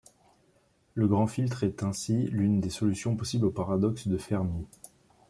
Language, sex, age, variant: French, male, 19-29, Français de métropole